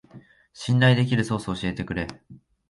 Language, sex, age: Japanese, male, 19-29